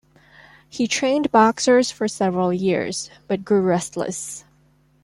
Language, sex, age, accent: English, female, 19-29, Hong Kong English